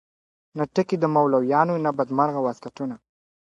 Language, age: Pashto, 19-29